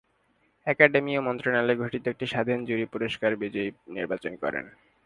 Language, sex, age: Bengali, male, 19-29